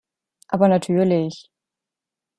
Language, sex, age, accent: German, female, 19-29, Deutschland Deutsch